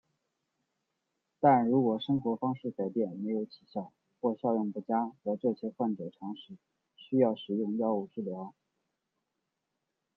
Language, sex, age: Chinese, male, 19-29